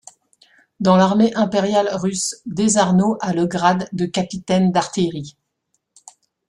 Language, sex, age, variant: French, female, 50-59, Français de métropole